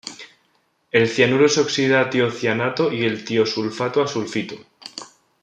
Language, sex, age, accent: Spanish, male, 19-29, España: Centro-Sur peninsular (Madrid, Toledo, Castilla-La Mancha)